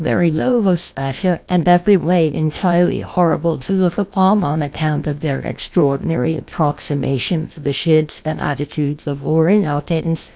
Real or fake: fake